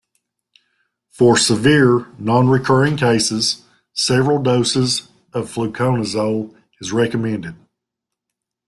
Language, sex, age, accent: English, male, 40-49, United States English